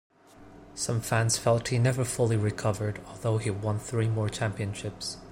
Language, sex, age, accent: English, male, 19-29, Hong Kong English